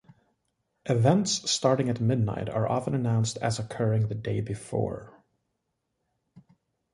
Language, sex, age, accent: English, male, 30-39, United States English